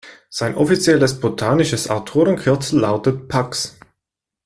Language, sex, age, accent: German, male, 19-29, Schweizerdeutsch